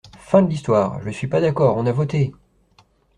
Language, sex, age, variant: French, male, 30-39, Français de métropole